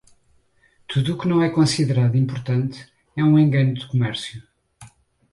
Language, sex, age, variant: Portuguese, male, 30-39, Portuguese (Portugal)